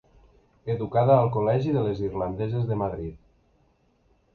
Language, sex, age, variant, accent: Catalan, male, 30-39, Nord-Occidental, nord-occidental